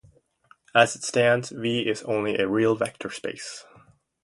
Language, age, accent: English, 19-29, United States English